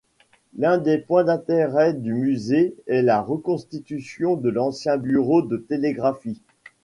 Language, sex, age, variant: French, male, 40-49, Français de métropole